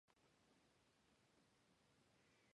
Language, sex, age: Japanese, male, 19-29